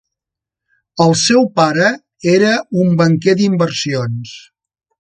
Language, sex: Catalan, male